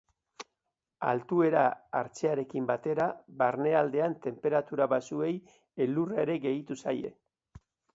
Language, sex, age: Basque, male, 60-69